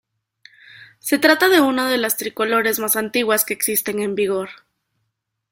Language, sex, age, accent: Spanish, female, 19-29, México